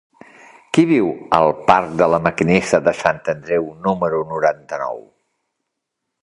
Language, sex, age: Catalan, male, 50-59